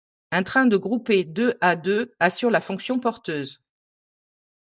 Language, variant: French, Français de métropole